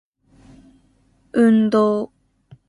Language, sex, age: English, female, under 19